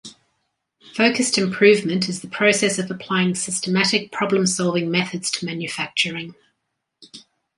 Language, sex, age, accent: English, female, 50-59, Australian English